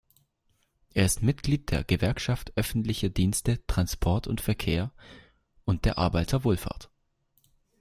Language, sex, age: German, male, under 19